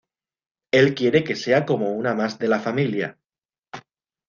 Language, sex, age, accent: Spanish, male, 40-49, España: Sur peninsular (Andalucia, Extremadura, Murcia)